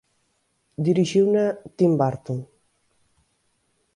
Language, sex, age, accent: Galician, female, 19-29, Central (gheada)